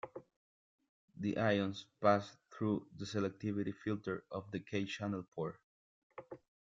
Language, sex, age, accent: English, male, 30-39, United States English